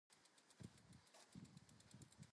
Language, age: English, 19-29